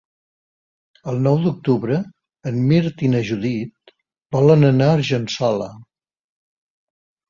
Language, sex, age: Catalan, male, 60-69